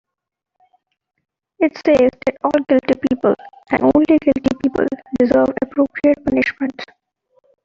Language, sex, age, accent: English, female, 19-29, India and South Asia (India, Pakistan, Sri Lanka)